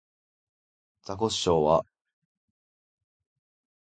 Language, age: Japanese, 19-29